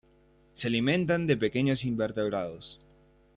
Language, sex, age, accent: Spanish, male, under 19, Rioplatense: Argentina, Uruguay, este de Bolivia, Paraguay